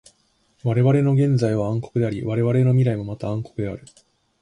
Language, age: Japanese, 19-29